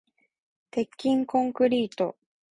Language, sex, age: Japanese, female, 19-29